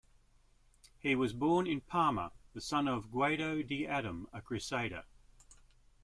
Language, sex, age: English, male, 60-69